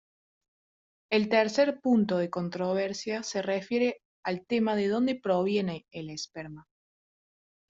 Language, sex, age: Spanish, female, 19-29